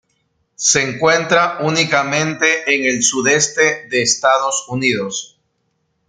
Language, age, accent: Spanish, 40-49, Andino-Pacífico: Colombia, Perú, Ecuador, oeste de Bolivia y Venezuela andina